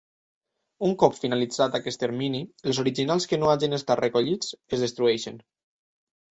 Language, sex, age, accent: Catalan, male, 19-29, valencià